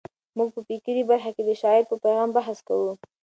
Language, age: Pashto, 19-29